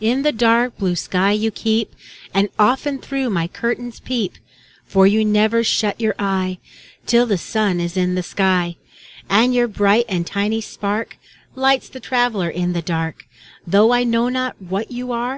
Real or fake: real